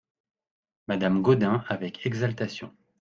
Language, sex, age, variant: French, male, 40-49, Français de métropole